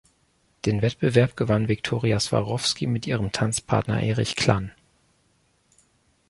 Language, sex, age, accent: German, male, 40-49, Deutschland Deutsch